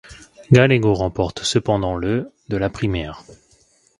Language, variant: French, Français de métropole